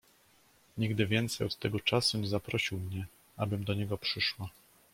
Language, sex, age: Polish, male, 40-49